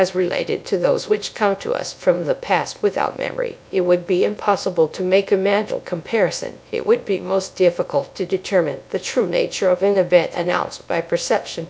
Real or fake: fake